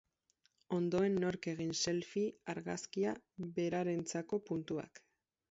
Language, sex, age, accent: Basque, female, 19-29, Erdialdekoa edo Nafarra (Gipuzkoa, Nafarroa)